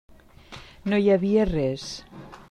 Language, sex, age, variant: Catalan, female, 60-69, Nord-Occidental